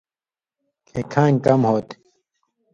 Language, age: Indus Kohistani, 30-39